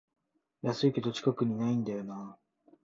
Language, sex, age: Japanese, male, 19-29